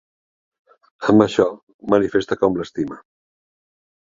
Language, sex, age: Catalan, male, 60-69